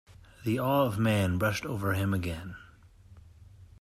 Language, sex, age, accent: English, male, 30-39, United States English